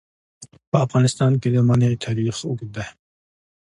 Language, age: Pashto, 30-39